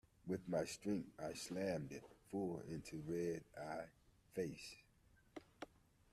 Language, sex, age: English, male, 50-59